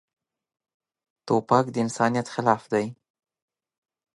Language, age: Pashto, 19-29